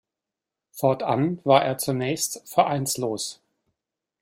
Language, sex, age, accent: German, male, 50-59, Deutschland Deutsch